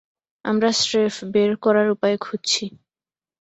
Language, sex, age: Bengali, female, 19-29